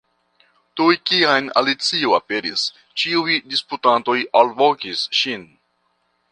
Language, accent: Esperanto, Internacia